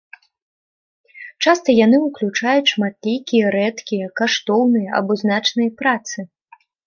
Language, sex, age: Belarusian, female, 19-29